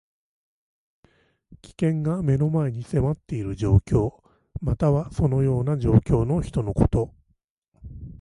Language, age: Japanese, 50-59